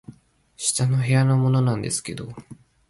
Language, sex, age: Japanese, male, 19-29